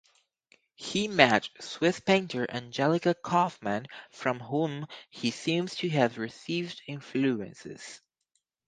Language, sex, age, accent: English, female, 19-29, United States English